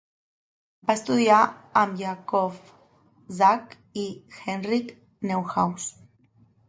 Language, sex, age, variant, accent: Catalan, female, 30-39, Nord-Occidental, nord-occidental